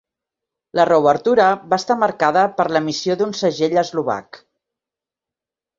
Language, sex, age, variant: Catalan, female, 50-59, Central